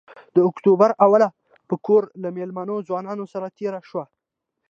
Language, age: Pashto, 19-29